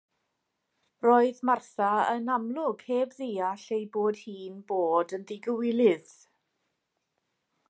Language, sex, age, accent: Welsh, female, 40-49, Y Deyrnas Unedig Cymraeg